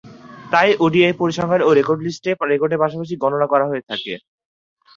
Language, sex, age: Bengali, male, 19-29